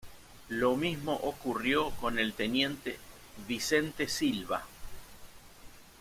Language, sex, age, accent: Spanish, male, 60-69, Rioplatense: Argentina, Uruguay, este de Bolivia, Paraguay